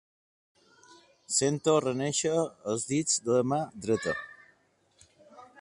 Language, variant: Catalan, Balear